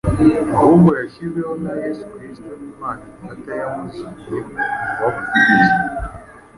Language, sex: Kinyarwanda, male